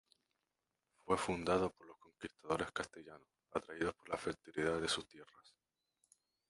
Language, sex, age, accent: Spanish, male, 19-29, España: Islas Canarias